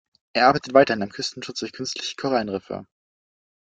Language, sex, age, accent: German, male, 19-29, Deutschland Deutsch